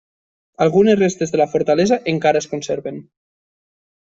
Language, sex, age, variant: Catalan, male, 19-29, Nord-Occidental